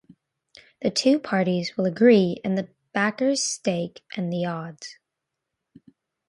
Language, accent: English, United States English